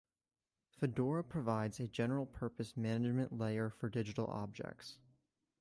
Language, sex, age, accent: English, male, under 19, United States English